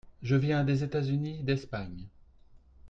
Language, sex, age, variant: French, male, 30-39, Français de métropole